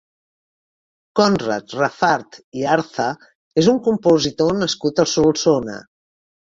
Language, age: Catalan, 60-69